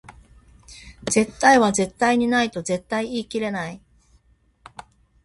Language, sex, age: Japanese, female, 50-59